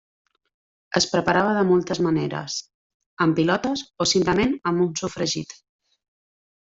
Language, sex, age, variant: Catalan, female, 30-39, Central